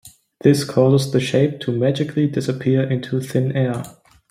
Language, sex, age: English, male, 19-29